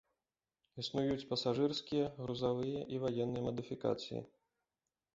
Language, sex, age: Belarusian, male, 30-39